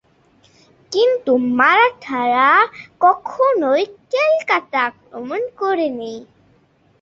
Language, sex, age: Bengali, female, 30-39